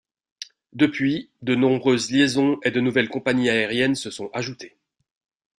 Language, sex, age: French, male, 40-49